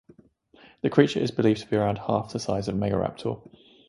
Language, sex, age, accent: English, male, 19-29, England English